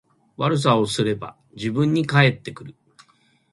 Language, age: Japanese, 60-69